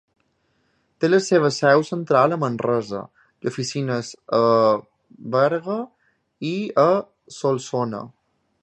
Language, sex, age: Catalan, male, 19-29